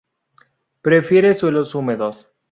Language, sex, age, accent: Spanish, male, 19-29, México